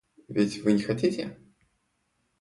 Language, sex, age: Russian, male, 19-29